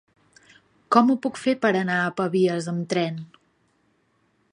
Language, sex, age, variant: Catalan, female, 19-29, Central